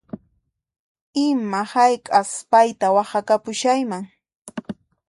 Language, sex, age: Puno Quechua, female, 30-39